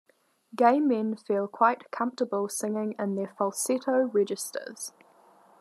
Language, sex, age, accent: English, female, 19-29, New Zealand English